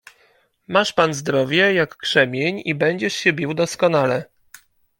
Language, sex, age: Polish, male, 30-39